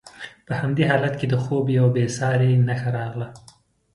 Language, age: Pashto, 30-39